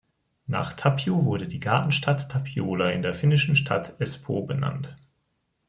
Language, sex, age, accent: German, male, 19-29, Deutschland Deutsch